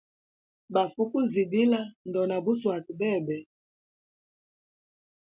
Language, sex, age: Hemba, female, 30-39